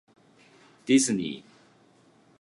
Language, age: Japanese, 40-49